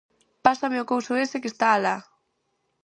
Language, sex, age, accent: Galician, female, under 19, Central (gheada)